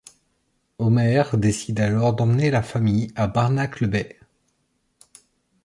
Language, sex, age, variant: French, male, 30-39, Français de métropole